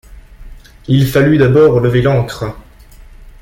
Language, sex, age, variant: French, male, under 19, Français de métropole